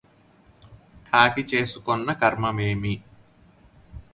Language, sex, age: Telugu, male, 19-29